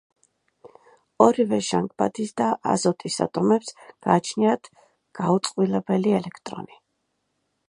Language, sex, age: Georgian, female, 30-39